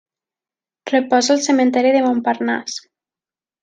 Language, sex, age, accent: Catalan, female, 19-29, valencià